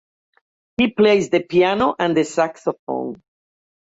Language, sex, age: English, female, 60-69